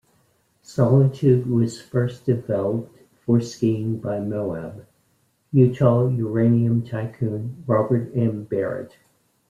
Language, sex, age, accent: English, male, 50-59, United States English